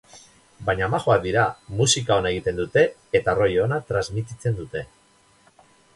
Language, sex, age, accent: Basque, male, 50-59, Mendebalekoa (Araba, Bizkaia, Gipuzkoako mendebaleko herri batzuk)